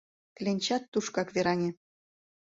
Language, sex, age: Mari, female, 30-39